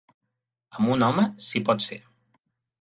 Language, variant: Catalan, Central